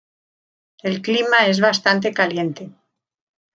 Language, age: Spanish, 60-69